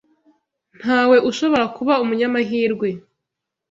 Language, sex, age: Kinyarwanda, female, 19-29